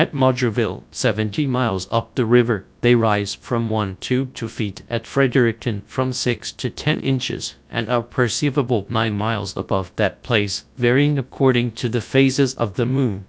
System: TTS, GradTTS